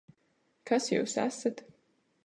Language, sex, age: Latvian, female, 19-29